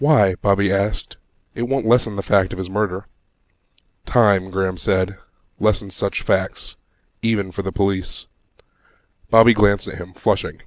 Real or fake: real